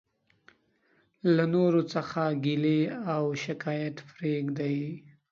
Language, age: Pashto, 19-29